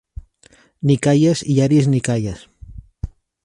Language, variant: Catalan, Central